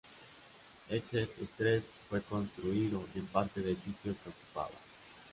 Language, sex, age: Spanish, male, 19-29